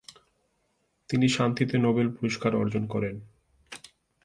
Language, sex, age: Bengali, male, 19-29